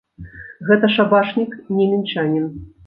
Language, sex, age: Belarusian, female, 40-49